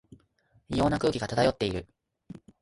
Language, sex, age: Japanese, male, 19-29